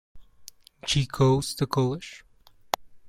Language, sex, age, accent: Spanish, male, 19-29, Andino-Pacífico: Colombia, Perú, Ecuador, oeste de Bolivia y Venezuela andina